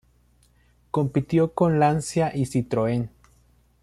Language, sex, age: Spanish, male, 19-29